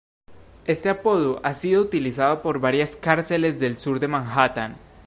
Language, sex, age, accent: Spanish, male, under 19, Andino-Pacífico: Colombia, Perú, Ecuador, oeste de Bolivia y Venezuela andina